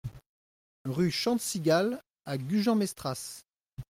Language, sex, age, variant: French, male, 40-49, Français de métropole